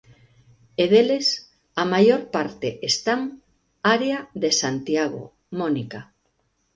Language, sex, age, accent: Galician, female, 50-59, Oriental (común en zona oriental)